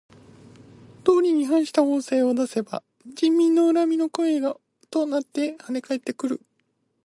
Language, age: Japanese, 19-29